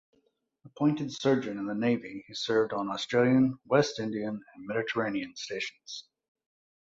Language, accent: English, United States English